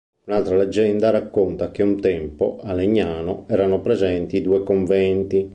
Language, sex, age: Italian, male, 50-59